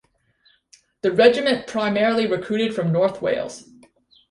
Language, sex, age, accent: English, female, 19-29, Canadian English